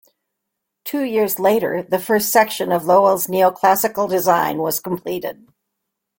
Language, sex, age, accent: English, female, 70-79, United States English